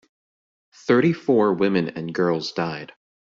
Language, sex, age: English, male, 19-29